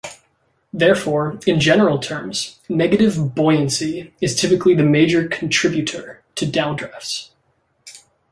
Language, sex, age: English, male, 19-29